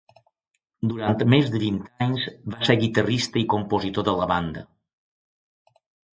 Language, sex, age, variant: Catalan, male, 60-69, Balear